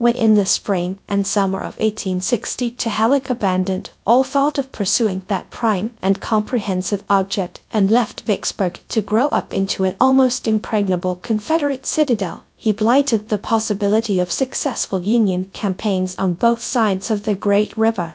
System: TTS, GradTTS